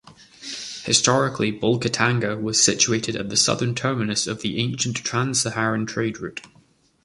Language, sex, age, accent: English, male, 19-29, Scottish English